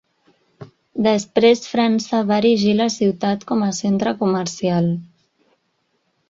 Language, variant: Catalan, Central